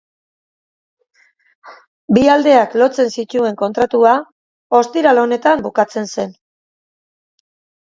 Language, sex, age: Basque, female, 50-59